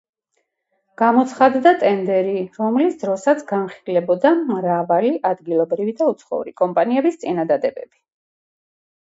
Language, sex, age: Georgian, female, 50-59